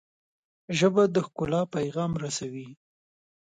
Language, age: Pashto, 19-29